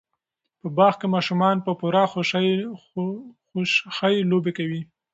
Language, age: Pashto, 30-39